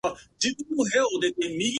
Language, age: Japanese, 30-39